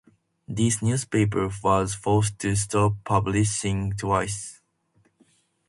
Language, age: English, under 19